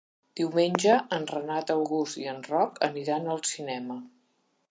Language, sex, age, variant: Catalan, female, 60-69, Central